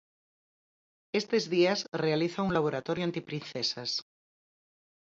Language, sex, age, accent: Galician, female, 40-49, Oriental (común en zona oriental)